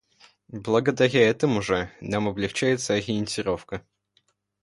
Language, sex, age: Russian, male, under 19